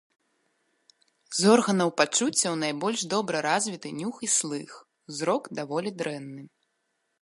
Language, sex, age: Belarusian, female, 19-29